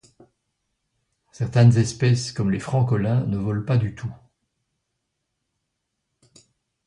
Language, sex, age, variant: French, male, 60-69, Français de métropole